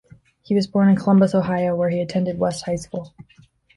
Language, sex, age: English, female, 19-29